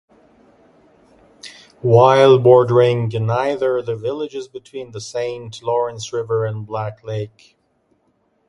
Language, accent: English, United States English